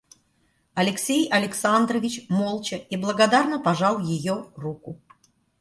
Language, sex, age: Russian, female, 40-49